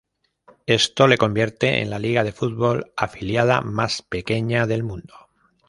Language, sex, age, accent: Spanish, male, 50-59, España: Norte peninsular (Asturias, Castilla y León, Cantabria, País Vasco, Navarra, Aragón, La Rioja, Guadalajara, Cuenca)